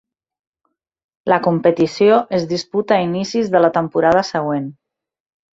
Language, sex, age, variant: Catalan, female, 40-49, Central